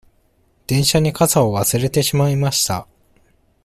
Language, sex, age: Japanese, male, 19-29